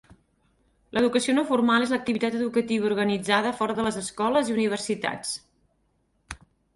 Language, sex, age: Catalan, female, 50-59